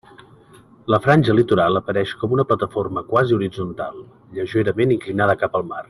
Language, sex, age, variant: Catalan, male, 40-49, Central